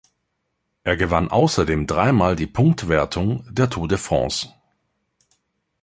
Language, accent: German, Deutschland Deutsch